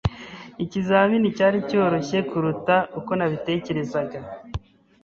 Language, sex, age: Kinyarwanda, female, 30-39